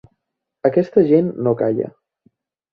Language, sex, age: Catalan, male, 19-29